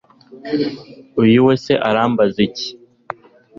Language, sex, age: Kinyarwanda, male, under 19